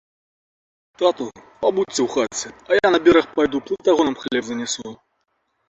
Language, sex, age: Belarusian, male, 40-49